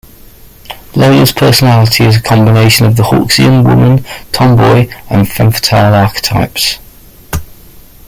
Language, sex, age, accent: English, male, 40-49, England English